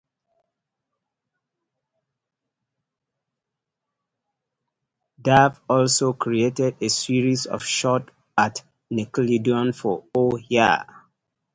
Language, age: English, 19-29